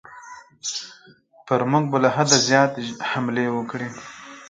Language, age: Pashto, 30-39